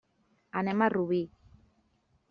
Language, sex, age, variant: Catalan, female, 40-49, Central